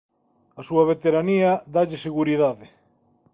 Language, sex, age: Galician, male, 40-49